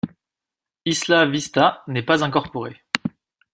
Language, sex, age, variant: French, male, 30-39, Français de métropole